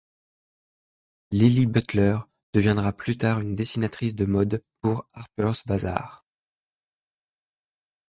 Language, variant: French, Français de métropole